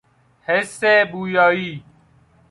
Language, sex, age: Persian, male, 19-29